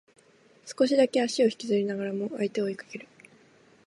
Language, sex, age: Japanese, female, 19-29